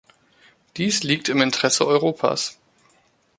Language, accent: German, Deutschland Deutsch